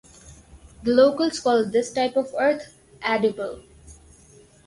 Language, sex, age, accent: English, female, under 19, India and South Asia (India, Pakistan, Sri Lanka)